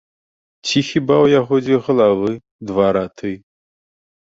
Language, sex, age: Belarusian, male, 19-29